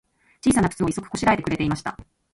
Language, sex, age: Japanese, female, 40-49